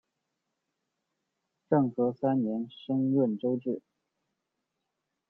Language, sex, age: Chinese, male, 19-29